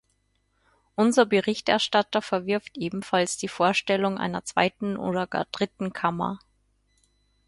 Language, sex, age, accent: German, female, 30-39, Österreichisches Deutsch